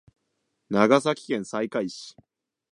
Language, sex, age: Japanese, male, 19-29